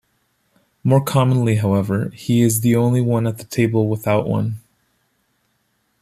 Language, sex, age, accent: English, male, 30-39, United States English